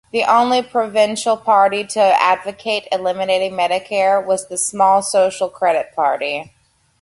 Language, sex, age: English, female, 19-29